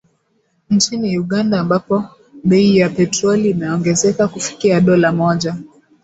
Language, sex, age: Swahili, female, 19-29